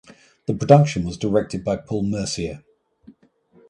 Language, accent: English, England English